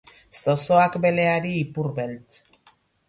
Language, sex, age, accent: Basque, female, 50-59, Erdialdekoa edo Nafarra (Gipuzkoa, Nafarroa)